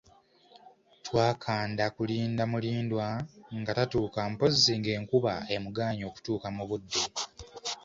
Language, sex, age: Ganda, male, 19-29